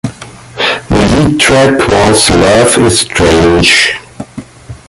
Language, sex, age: English, male, 50-59